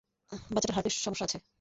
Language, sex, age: Bengali, female, 19-29